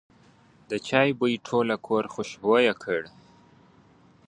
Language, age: Pashto, 19-29